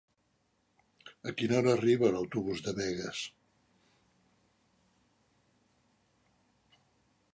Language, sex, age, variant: Catalan, male, 70-79, Central